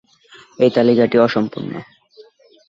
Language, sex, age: Bengali, male, 19-29